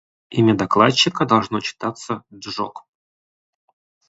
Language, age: Russian, 30-39